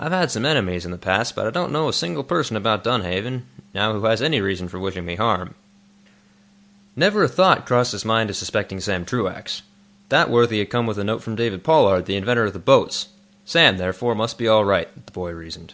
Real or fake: real